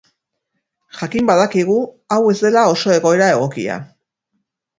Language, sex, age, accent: Basque, female, 50-59, Erdialdekoa edo Nafarra (Gipuzkoa, Nafarroa)